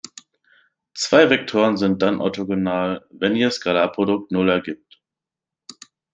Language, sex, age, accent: German, male, 19-29, Deutschland Deutsch